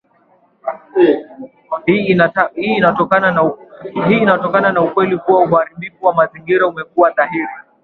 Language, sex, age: Swahili, male, 19-29